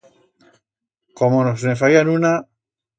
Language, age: Aragonese, 60-69